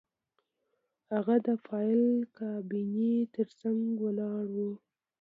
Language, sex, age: Pashto, female, 19-29